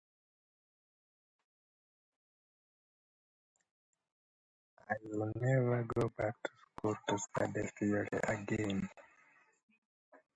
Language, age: English, 19-29